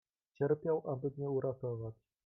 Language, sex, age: Polish, male, 19-29